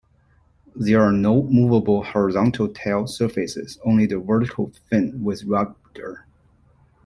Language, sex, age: English, male, 40-49